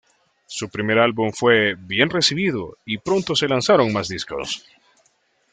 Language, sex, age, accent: Spanish, male, 30-39, América central